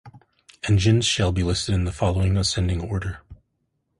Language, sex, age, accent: English, male, 40-49, United States English